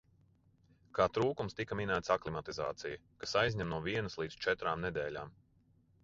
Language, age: Latvian, 30-39